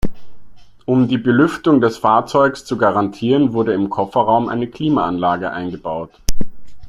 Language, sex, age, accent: German, male, 30-39, Österreichisches Deutsch